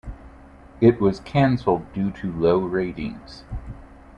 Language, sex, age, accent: English, male, 40-49, United States English